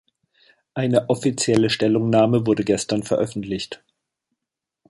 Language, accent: German, Deutschland Deutsch